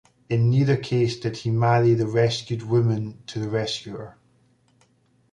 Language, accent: English, Scottish English